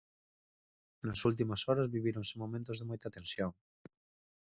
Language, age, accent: Galician, 19-29, Normativo (estándar)